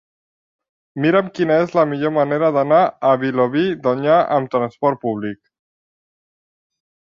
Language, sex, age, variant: Catalan, male, under 19, Nord-Occidental